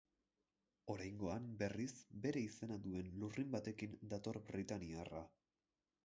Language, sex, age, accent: Basque, male, 19-29, Erdialdekoa edo Nafarra (Gipuzkoa, Nafarroa)